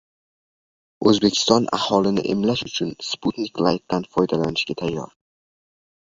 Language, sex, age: Uzbek, male, under 19